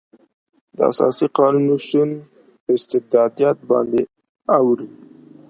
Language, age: Pashto, 30-39